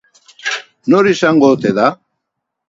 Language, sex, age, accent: Basque, male, 70-79, Mendebalekoa (Araba, Bizkaia, Gipuzkoako mendebaleko herri batzuk)